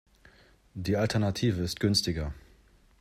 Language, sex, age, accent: German, male, 30-39, Deutschland Deutsch